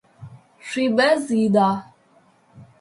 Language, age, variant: Adyghe, 50-59, Адыгабзэ (Кирил, пстэумэ зэдыряе)